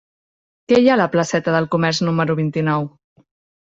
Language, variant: Catalan, Central